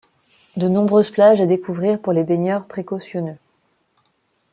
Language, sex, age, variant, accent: French, female, 30-39, Français d'Afrique subsaharienne et des îles africaines, Français de Madagascar